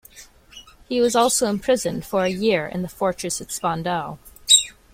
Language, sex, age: English, female, 19-29